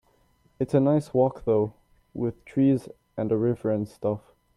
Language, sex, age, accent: English, male, under 19, Canadian English